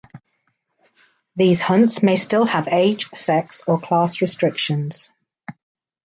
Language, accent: English, England English